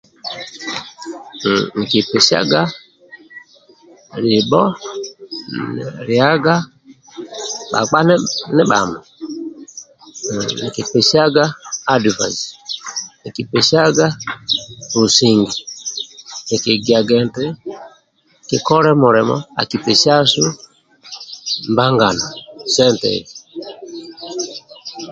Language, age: Amba (Uganda), 30-39